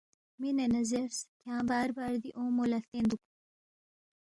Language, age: Balti, 19-29